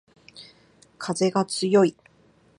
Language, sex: Japanese, female